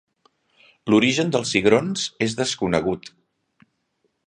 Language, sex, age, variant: Catalan, male, 50-59, Central